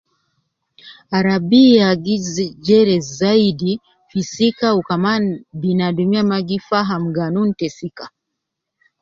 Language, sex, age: Nubi, female, 50-59